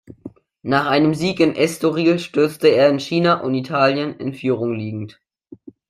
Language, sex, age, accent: German, male, under 19, Deutschland Deutsch